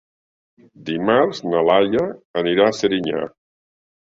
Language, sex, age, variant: Catalan, male, 60-69, Central